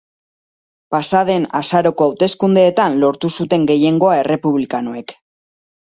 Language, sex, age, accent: Basque, female, 30-39, Mendebalekoa (Araba, Bizkaia, Gipuzkoako mendebaleko herri batzuk)